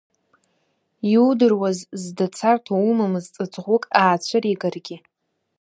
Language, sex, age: Abkhazian, female, under 19